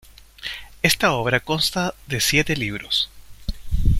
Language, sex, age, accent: Spanish, male, 40-49, Chileno: Chile, Cuyo